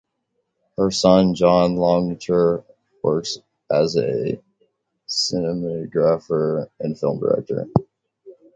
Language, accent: English, United States English